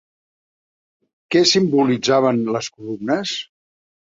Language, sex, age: Catalan, male, 70-79